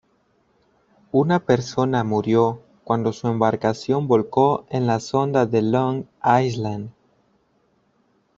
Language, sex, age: Spanish, male, 19-29